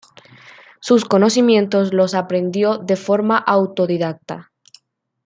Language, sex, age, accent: Spanish, female, 19-29, América central